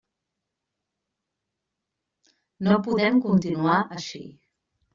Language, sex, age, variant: Catalan, female, 30-39, Central